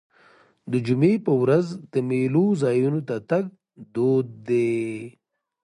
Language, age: Pashto, 40-49